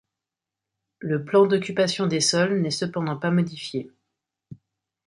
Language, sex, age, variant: French, female, 40-49, Français de métropole